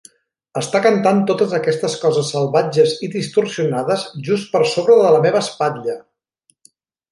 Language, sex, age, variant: Catalan, male, 40-49, Central